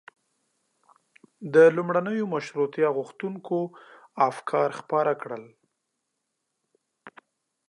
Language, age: Pashto, 30-39